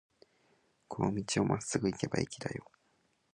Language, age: Japanese, 19-29